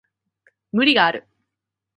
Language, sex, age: Japanese, female, 19-29